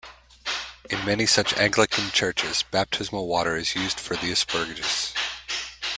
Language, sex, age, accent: English, male, 30-39, United States English